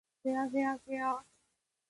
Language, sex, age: Japanese, female, 19-29